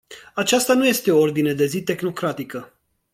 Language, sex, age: Romanian, male, 30-39